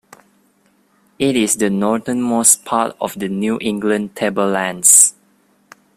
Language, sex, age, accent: English, male, 19-29, Malaysian English